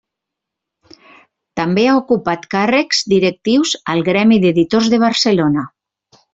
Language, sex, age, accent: Catalan, female, 50-59, valencià